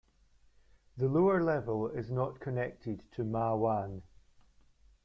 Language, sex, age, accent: English, male, 40-49, Scottish English